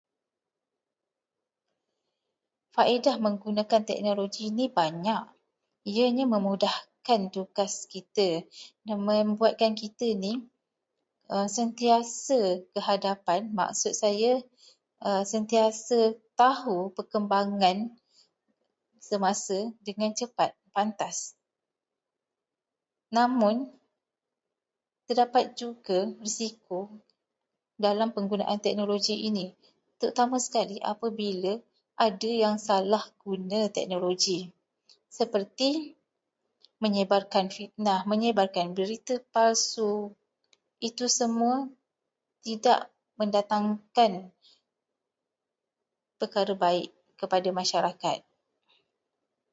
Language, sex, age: Malay, female, 30-39